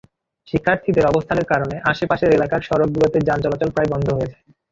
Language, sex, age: Bengali, male, 19-29